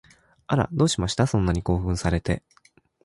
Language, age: Japanese, 19-29